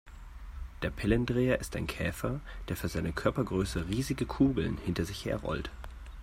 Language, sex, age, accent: German, male, 19-29, Deutschland Deutsch